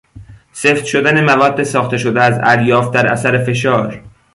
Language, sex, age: Persian, male, under 19